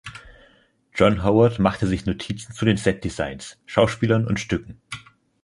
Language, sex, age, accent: German, male, 19-29, Deutschland Deutsch